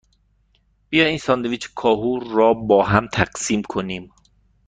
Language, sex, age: Persian, male, 19-29